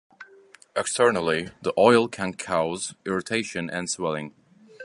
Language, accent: English, United States English